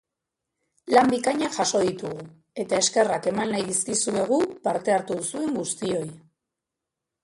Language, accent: Basque, Mendebalekoa (Araba, Bizkaia, Gipuzkoako mendebaleko herri batzuk)